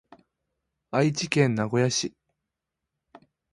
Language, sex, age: Japanese, male, 19-29